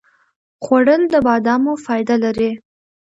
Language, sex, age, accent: Pashto, female, under 19, کندهاری لهجه